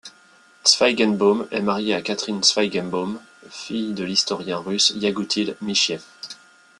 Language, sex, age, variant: French, male, 30-39, Français de métropole